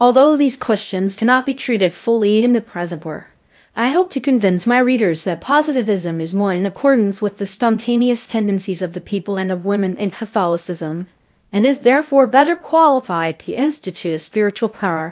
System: TTS, VITS